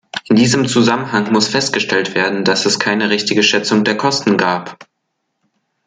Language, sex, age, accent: German, male, under 19, Deutschland Deutsch